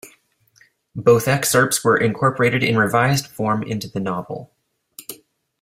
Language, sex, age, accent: English, male, 19-29, Canadian English